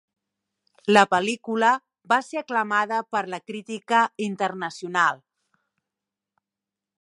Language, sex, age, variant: Catalan, female, 40-49, Central